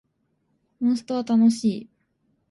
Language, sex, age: Japanese, female, 19-29